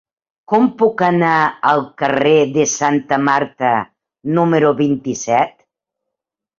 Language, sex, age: Catalan, female, 60-69